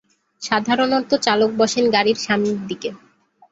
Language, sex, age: Bengali, female, 19-29